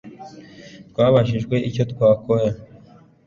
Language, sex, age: Kinyarwanda, male, 19-29